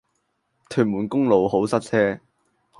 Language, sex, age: Cantonese, male, 19-29